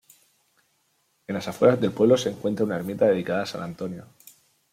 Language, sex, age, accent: Spanish, male, 19-29, España: Sur peninsular (Andalucia, Extremadura, Murcia)